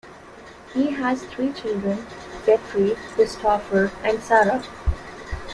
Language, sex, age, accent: English, female, 19-29, India and South Asia (India, Pakistan, Sri Lanka)